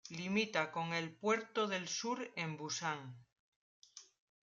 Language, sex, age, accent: Spanish, female, 50-59, España: Norte peninsular (Asturias, Castilla y León, Cantabria, País Vasco, Navarra, Aragón, La Rioja, Guadalajara, Cuenca)